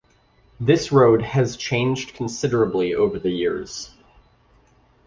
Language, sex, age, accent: English, male, 19-29, United States English